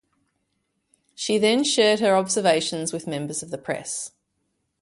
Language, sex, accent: English, female, Australian English